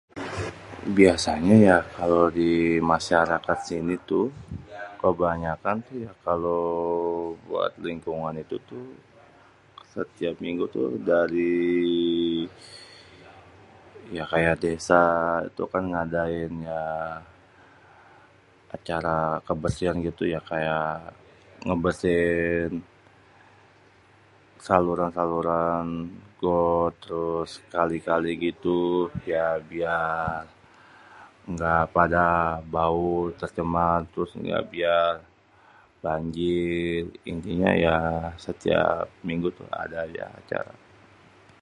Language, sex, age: Betawi, male, 30-39